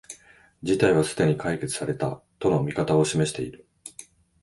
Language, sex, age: Japanese, male, 50-59